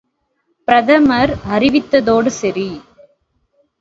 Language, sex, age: Tamil, female, 19-29